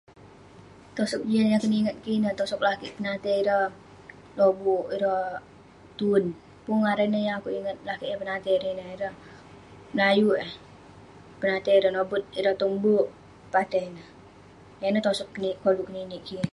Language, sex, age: Western Penan, female, under 19